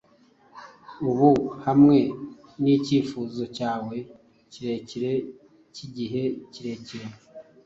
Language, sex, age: Kinyarwanda, male, 40-49